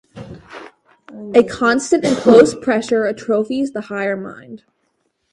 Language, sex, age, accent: English, female, under 19, United States English